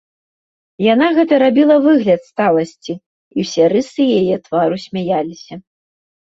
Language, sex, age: Belarusian, female, 19-29